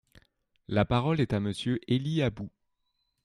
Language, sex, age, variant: French, male, 30-39, Français de métropole